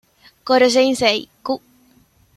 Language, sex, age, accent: Spanish, female, 19-29, Rioplatense: Argentina, Uruguay, este de Bolivia, Paraguay